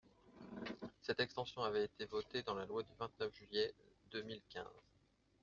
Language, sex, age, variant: French, male, 30-39, Français de métropole